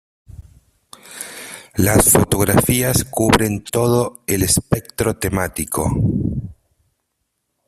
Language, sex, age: Spanish, male, 40-49